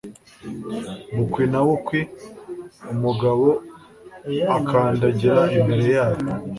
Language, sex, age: Kinyarwanda, male, 19-29